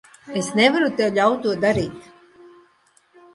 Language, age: Latvian, 60-69